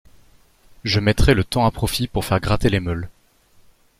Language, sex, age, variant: French, male, 19-29, Français de métropole